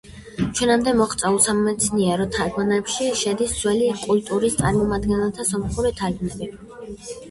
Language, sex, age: Georgian, female, under 19